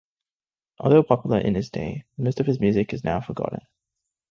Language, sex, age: English, male, 19-29